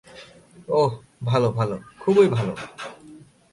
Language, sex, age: Bengali, male, 19-29